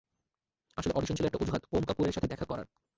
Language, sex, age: Bengali, male, 19-29